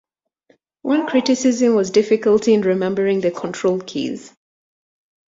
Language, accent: English, England English